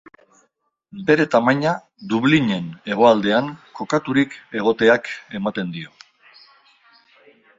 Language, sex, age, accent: Basque, male, 50-59, Mendebalekoa (Araba, Bizkaia, Gipuzkoako mendebaleko herri batzuk)